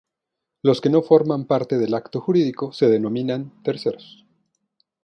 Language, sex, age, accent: Spanish, male, 40-49, México